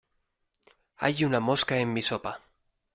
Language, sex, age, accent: Spanish, male, 19-29, España: Centro-Sur peninsular (Madrid, Toledo, Castilla-La Mancha)